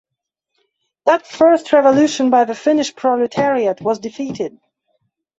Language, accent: English, England English